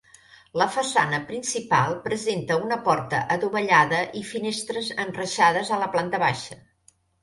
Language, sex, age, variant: Catalan, female, 60-69, Central